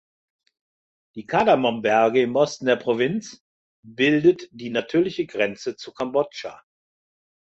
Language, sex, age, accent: German, male, 60-69, Deutschland Deutsch